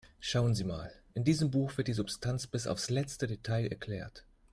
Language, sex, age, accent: German, male, 30-39, Deutschland Deutsch